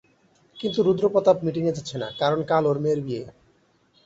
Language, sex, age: Bengali, male, 19-29